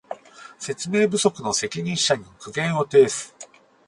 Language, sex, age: Japanese, male, 40-49